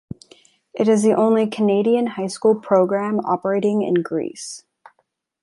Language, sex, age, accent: English, female, 19-29, United States English